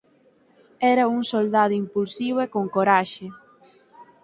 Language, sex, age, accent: Galician, female, 19-29, Atlántico (seseo e gheada)